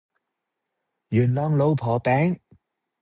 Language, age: Cantonese, 40-49